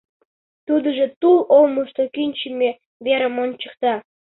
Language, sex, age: Mari, male, under 19